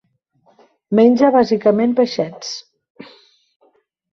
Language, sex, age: Catalan, female, 50-59